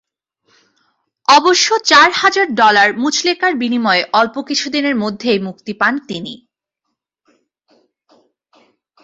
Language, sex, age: Bengali, female, 19-29